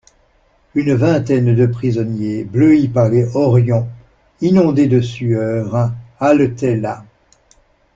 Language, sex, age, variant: French, male, 60-69, Français de métropole